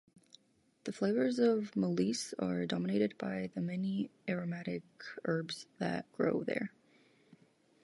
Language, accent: English, United States English